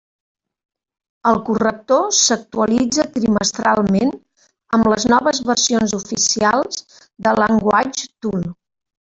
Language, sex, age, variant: Catalan, female, 60-69, Central